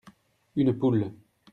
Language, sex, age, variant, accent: French, male, 30-39, Français d'Europe, Français de Belgique